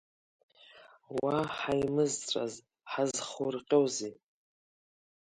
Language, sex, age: Abkhazian, female, 50-59